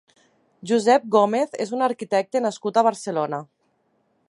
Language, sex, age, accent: Catalan, female, 30-39, valencià